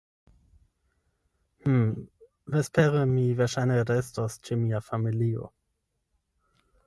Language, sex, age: Esperanto, male, 30-39